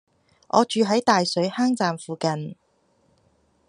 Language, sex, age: Cantonese, female, under 19